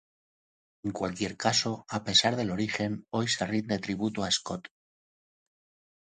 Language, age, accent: Spanish, 50-59, España: Centro-Sur peninsular (Madrid, Toledo, Castilla-La Mancha)